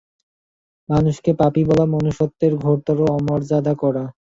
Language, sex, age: Bengali, male, 19-29